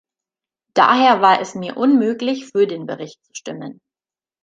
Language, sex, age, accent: German, female, 30-39, Deutschland Deutsch